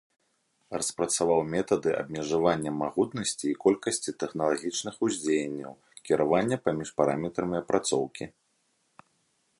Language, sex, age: Belarusian, male, 30-39